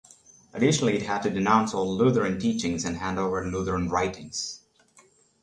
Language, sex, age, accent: English, male, 30-39, United States English; India and South Asia (India, Pakistan, Sri Lanka)